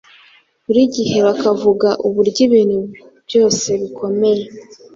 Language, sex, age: Kinyarwanda, female, 19-29